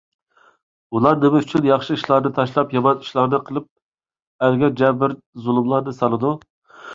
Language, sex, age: Uyghur, male, 19-29